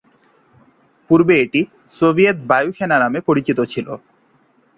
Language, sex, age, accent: Bengali, male, 19-29, প্রমিত